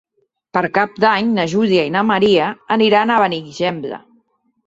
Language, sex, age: Catalan, female, 30-39